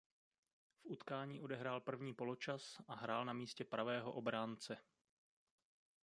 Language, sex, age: Czech, male, 30-39